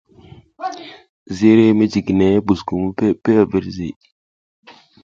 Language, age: South Giziga, 19-29